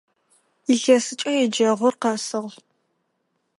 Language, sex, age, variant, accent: Adyghe, female, under 19, Адыгабзэ (Кирил, пстэумэ зэдыряе), Бжъэдыгъу (Bjeduğ)